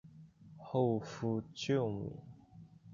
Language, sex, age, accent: Chinese, male, 19-29, 出生地：江西省